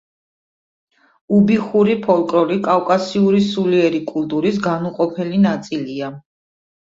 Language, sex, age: Georgian, female, 40-49